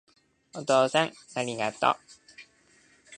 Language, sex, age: Japanese, male, 19-29